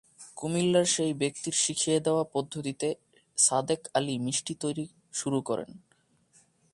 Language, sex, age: Bengali, male, 19-29